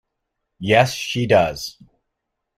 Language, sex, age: English, male, 40-49